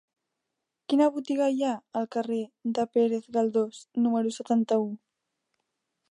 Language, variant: Catalan, Central